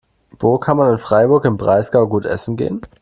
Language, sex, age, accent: German, male, 19-29, Deutschland Deutsch